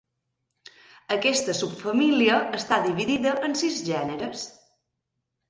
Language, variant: Catalan, Balear